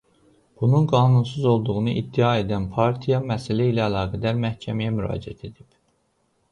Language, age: Azerbaijani, 30-39